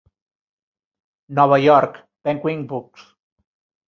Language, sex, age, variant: Catalan, male, 50-59, Central